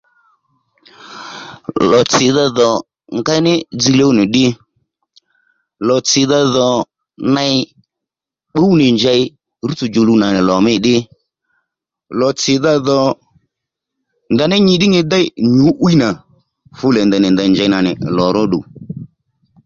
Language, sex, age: Lendu, male, 60-69